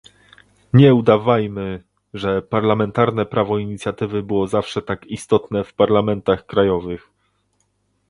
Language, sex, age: Polish, male, 30-39